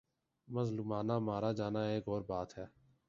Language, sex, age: Urdu, male, 19-29